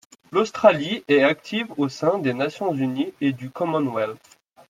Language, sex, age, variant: French, male, 19-29, Français de métropole